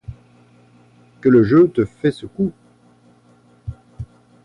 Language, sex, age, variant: French, male, 50-59, Français de métropole